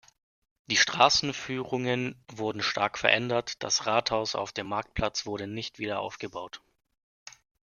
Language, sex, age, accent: German, male, 19-29, Deutschland Deutsch